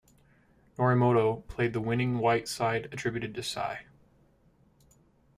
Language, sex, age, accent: English, male, 19-29, United States English